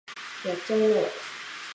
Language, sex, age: Japanese, female, 19-29